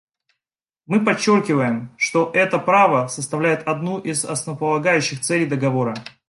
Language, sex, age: Russian, male, 19-29